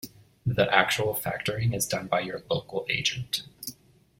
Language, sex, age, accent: English, male, 19-29, United States English